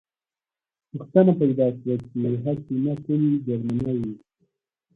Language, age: Pashto, 30-39